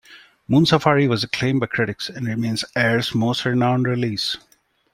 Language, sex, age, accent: English, male, 30-39, India and South Asia (India, Pakistan, Sri Lanka)